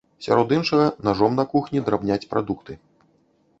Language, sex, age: Belarusian, male, 40-49